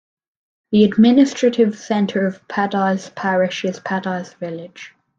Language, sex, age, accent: English, male, under 19, Australian English